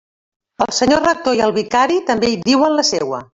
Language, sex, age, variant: Catalan, female, 60-69, Central